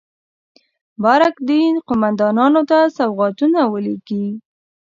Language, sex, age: Pashto, female, under 19